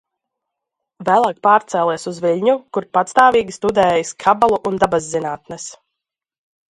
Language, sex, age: Latvian, female, 19-29